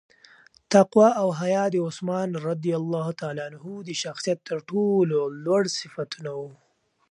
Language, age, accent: Pashto, 19-29, پکتیا ولایت، احمدزی